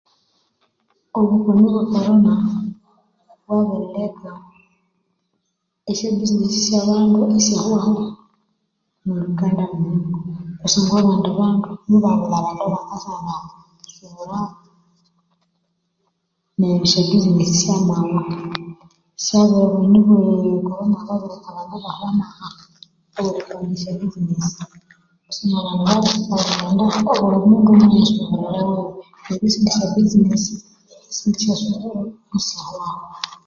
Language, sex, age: Konzo, female, 30-39